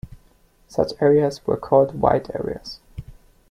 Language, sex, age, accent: English, male, 19-29, United States English